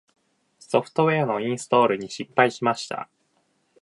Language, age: Japanese, 19-29